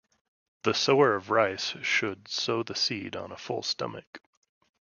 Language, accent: English, United States English